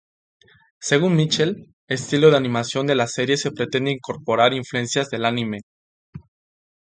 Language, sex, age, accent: Spanish, male, 19-29, México